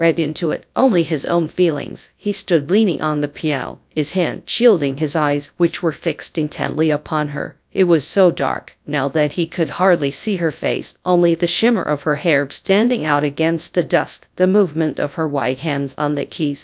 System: TTS, GradTTS